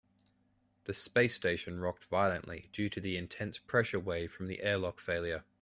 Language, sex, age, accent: English, male, 30-39, Australian English